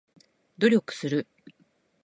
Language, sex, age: Japanese, female, 40-49